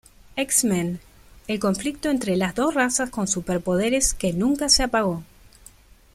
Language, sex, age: Spanish, female, 19-29